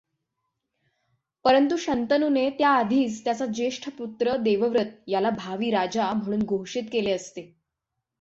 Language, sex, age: Marathi, female, 19-29